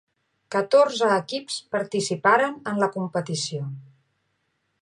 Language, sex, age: Catalan, female, 50-59